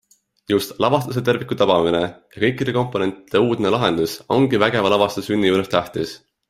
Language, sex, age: Estonian, male, 19-29